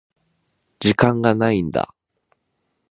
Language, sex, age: Japanese, male, 19-29